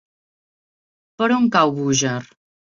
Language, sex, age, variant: Catalan, female, 30-39, Central